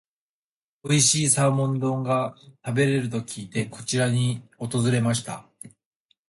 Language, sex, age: Japanese, male, 19-29